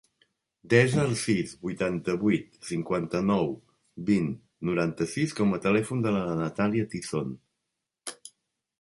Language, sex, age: Catalan, male, 50-59